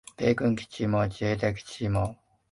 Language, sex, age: Japanese, male, 30-39